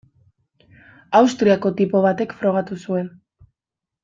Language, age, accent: Basque, 19-29, Mendebalekoa (Araba, Bizkaia, Gipuzkoako mendebaleko herri batzuk)